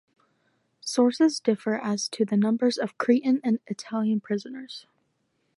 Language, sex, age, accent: English, female, under 19, United States English